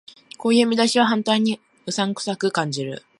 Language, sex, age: Japanese, female, 19-29